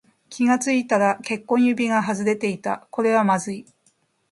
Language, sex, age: Japanese, female, 50-59